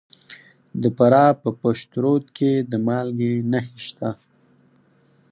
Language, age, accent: Pashto, 19-29, معیاري پښتو